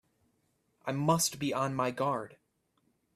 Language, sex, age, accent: English, male, 19-29, United States English